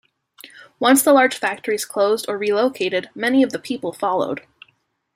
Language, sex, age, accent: English, female, 19-29, United States English